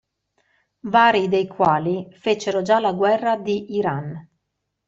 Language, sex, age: Italian, female, 40-49